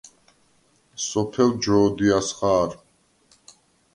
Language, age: Svan, 40-49